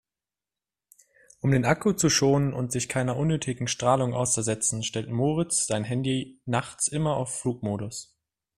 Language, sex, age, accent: German, male, 19-29, Deutschland Deutsch